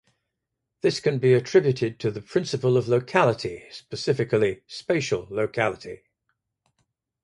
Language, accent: English, England English